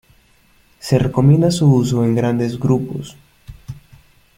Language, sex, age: Spanish, male, under 19